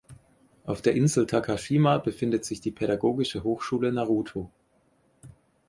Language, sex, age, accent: German, male, 30-39, Deutschland Deutsch